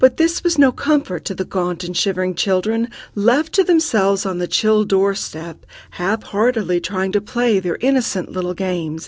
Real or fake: real